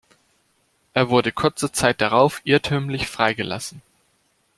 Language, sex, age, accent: German, male, under 19, Deutschland Deutsch